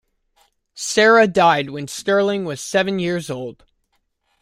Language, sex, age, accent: English, male, 19-29, United States English